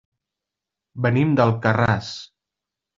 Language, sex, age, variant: Catalan, male, 19-29, Central